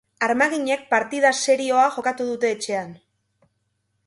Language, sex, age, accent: Basque, female, 19-29, Erdialdekoa edo Nafarra (Gipuzkoa, Nafarroa)